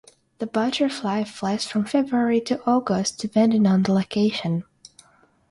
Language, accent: English, United States English; England English